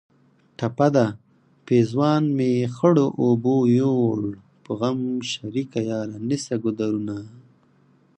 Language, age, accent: Pashto, 19-29, معیاري پښتو